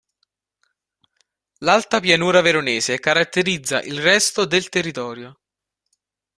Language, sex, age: Italian, male, 19-29